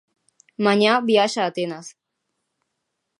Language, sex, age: Galician, female, 19-29